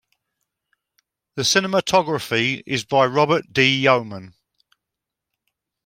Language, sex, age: English, male, 70-79